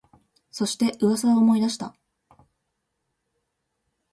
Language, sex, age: Japanese, female, 19-29